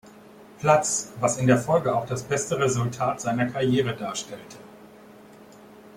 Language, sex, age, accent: German, male, 50-59, Deutschland Deutsch